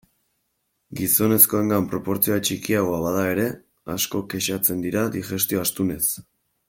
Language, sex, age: Basque, male, 19-29